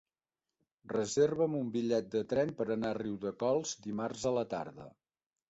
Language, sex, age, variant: Catalan, male, 50-59, Central